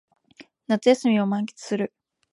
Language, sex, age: Japanese, female, 19-29